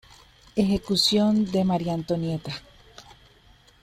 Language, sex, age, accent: Spanish, female, 19-29, Andino-Pacífico: Colombia, Perú, Ecuador, oeste de Bolivia y Venezuela andina